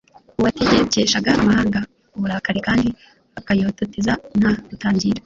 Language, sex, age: Kinyarwanda, female, 19-29